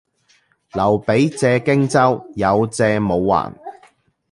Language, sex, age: Cantonese, male, 40-49